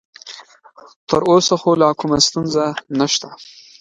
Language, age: Pashto, 19-29